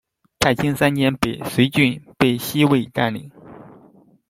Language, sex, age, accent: Chinese, male, 19-29, 出生地：江苏省